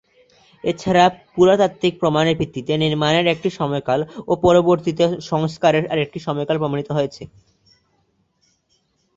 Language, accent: Bengali, Bengali